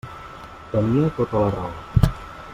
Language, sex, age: Catalan, male, 19-29